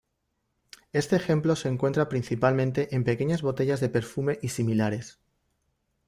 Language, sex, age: Spanish, male, 40-49